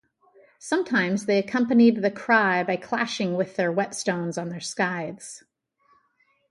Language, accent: English, United States English